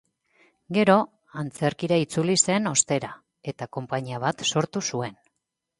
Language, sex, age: Basque, female, 40-49